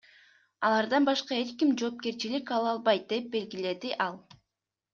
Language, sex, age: Kyrgyz, female, 19-29